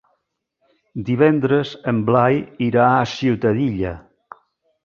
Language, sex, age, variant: Catalan, male, 60-69, Central